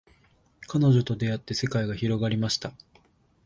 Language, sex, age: Japanese, male, 19-29